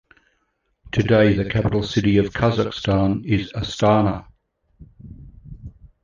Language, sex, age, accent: English, male, 60-69, Australian English